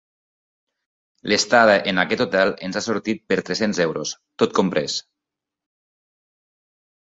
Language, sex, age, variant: Catalan, male, 40-49, Nord-Occidental